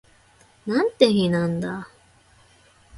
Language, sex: Japanese, female